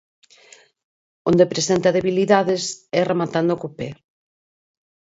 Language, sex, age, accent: Galician, female, 50-59, Normativo (estándar)